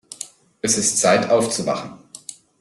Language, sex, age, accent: German, male, 30-39, Deutschland Deutsch